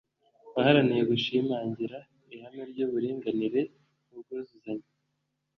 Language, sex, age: Kinyarwanda, male, 19-29